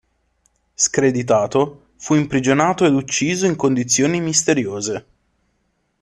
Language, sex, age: Italian, male, 19-29